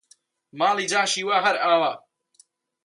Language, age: Central Kurdish, 19-29